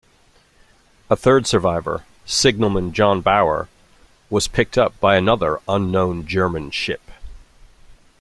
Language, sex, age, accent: English, male, 40-49, United States English